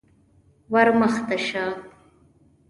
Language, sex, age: Pashto, female, 19-29